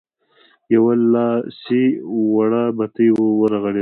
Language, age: Pashto, 19-29